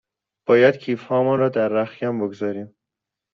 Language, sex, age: Persian, male, 19-29